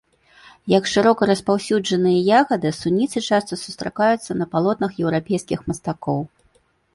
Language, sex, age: Belarusian, female, 30-39